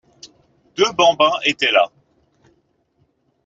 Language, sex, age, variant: French, male, 19-29, Français de métropole